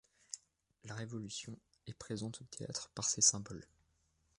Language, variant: French, Français de métropole